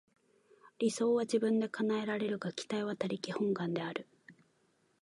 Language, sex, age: Japanese, female, 19-29